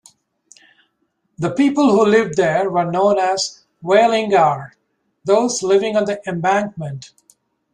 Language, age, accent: English, 50-59, United States English